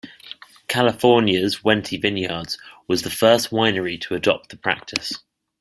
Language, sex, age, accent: English, male, 30-39, England English